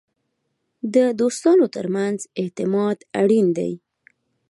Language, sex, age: Pashto, female, 19-29